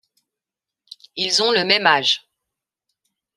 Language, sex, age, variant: French, female, 40-49, Français de métropole